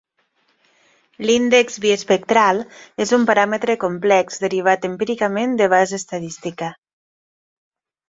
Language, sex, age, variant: Catalan, female, 40-49, Nord-Occidental